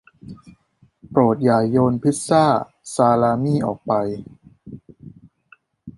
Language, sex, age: Thai, male, 30-39